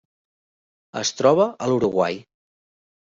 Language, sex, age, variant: Catalan, male, 30-39, Central